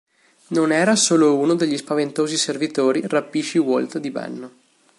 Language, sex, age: Italian, male, 19-29